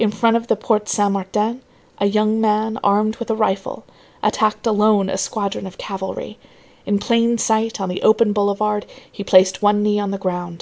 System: none